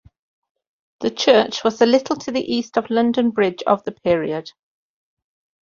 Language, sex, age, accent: English, female, 50-59, England English